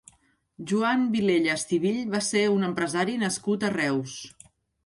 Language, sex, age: Catalan, female, 50-59